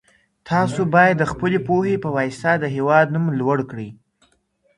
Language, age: Pashto, under 19